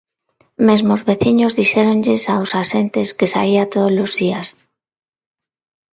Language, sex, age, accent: Galician, female, 40-49, Neofalante